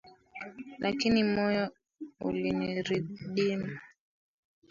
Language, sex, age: Swahili, female, 19-29